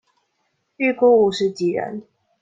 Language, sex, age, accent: Chinese, female, 19-29, 出生地：彰化縣